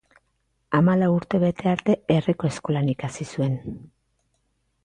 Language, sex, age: Basque, female, 40-49